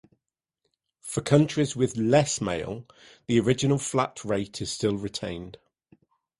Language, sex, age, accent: English, male, 40-49, England English